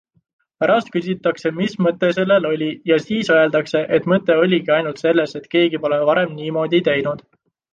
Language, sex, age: Estonian, male, 19-29